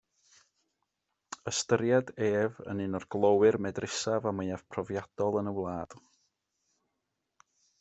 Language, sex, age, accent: Welsh, male, 30-39, Y Deyrnas Unedig Cymraeg